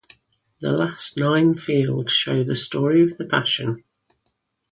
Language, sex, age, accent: English, female, 50-59, England English